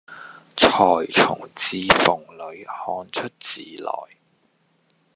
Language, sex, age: Cantonese, male, 30-39